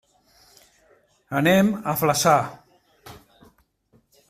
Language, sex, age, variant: Catalan, male, 70-79, Central